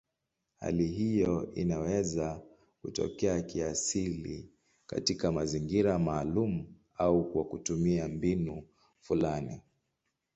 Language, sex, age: Swahili, male, 19-29